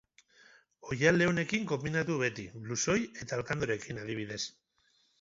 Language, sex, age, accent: Basque, male, 30-39, Mendebalekoa (Araba, Bizkaia, Gipuzkoako mendebaleko herri batzuk)